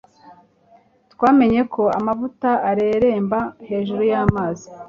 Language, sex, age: Kinyarwanda, female, 40-49